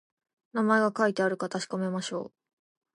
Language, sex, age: Japanese, female, 19-29